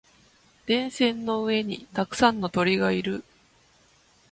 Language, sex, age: Japanese, female, 30-39